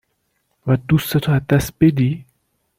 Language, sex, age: Persian, male, 30-39